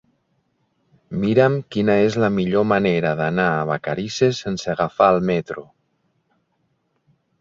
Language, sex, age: Catalan, male, 50-59